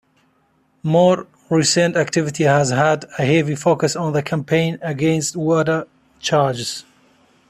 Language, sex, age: English, male, 30-39